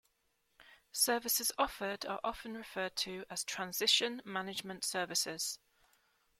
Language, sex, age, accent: English, female, 40-49, England English